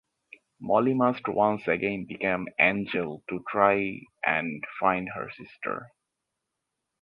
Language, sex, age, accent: English, male, 19-29, United States English